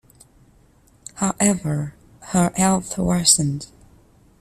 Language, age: English, 19-29